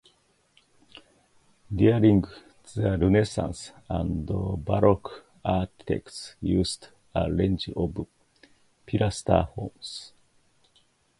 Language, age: English, 50-59